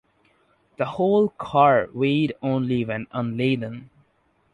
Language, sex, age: English, male, under 19